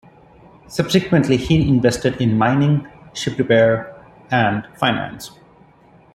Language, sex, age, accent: English, male, 30-39, India and South Asia (India, Pakistan, Sri Lanka)